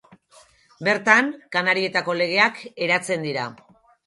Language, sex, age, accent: Basque, female, 40-49, Erdialdekoa edo Nafarra (Gipuzkoa, Nafarroa)